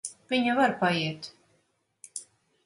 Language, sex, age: Latvian, female, 50-59